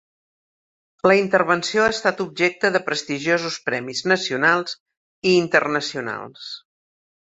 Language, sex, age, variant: Catalan, female, 60-69, Central